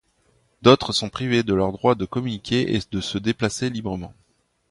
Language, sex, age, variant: French, male, 30-39, Français de métropole